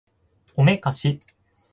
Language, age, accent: Japanese, 19-29, 標準語